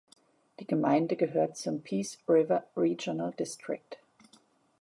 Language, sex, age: German, female, 30-39